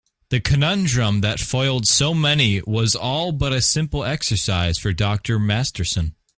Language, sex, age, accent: English, male, under 19, United States English